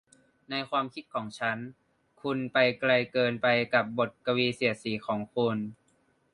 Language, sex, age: Thai, male, under 19